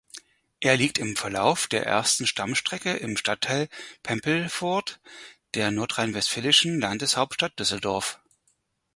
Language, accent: German, Deutschland Deutsch